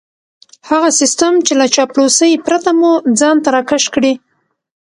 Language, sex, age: Pashto, female, 30-39